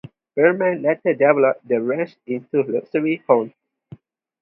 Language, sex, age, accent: English, male, 19-29, Malaysian English